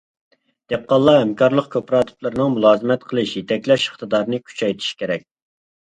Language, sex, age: Uyghur, male, 19-29